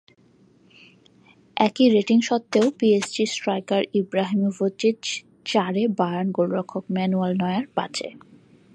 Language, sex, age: Bengali, female, 19-29